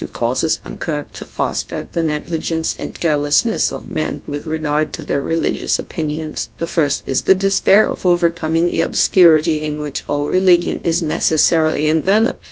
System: TTS, GlowTTS